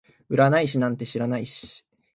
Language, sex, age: Japanese, male, 19-29